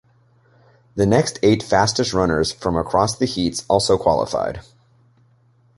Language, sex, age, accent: English, male, 19-29, United States English